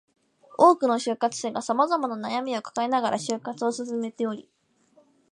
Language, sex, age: Japanese, female, 19-29